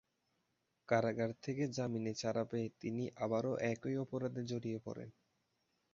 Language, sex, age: Bengali, male, 19-29